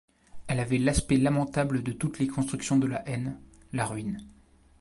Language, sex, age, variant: French, male, 19-29, Français de métropole